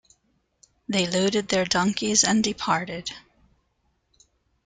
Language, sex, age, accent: English, female, 50-59, United States English